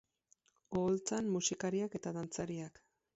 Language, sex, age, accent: Basque, female, 19-29, Erdialdekoa edo Nafarra (Gipuzkoa, Nafarroa)